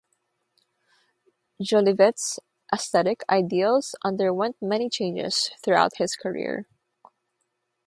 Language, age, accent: English, 19-29, United States English; Filipino